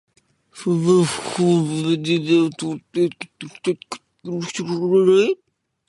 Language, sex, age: Japanese, male, 19-29